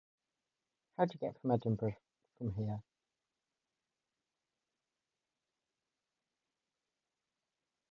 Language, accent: English, England English